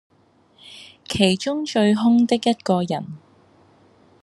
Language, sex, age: Cantonese, female, 30-39